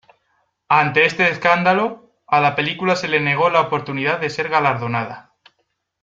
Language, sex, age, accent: Spanish, male, 19-29, España: Centro-Sur peninsular (Madrid, Toledo, Castilla-La Mancha)